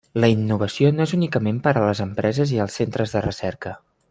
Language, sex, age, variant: Catalan, male, 30-39, Central